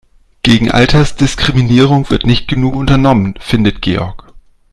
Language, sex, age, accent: German, male, 40-49, Deutschland Deutsch